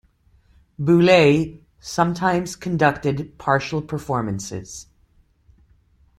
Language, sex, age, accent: English, female, 40-49, United States English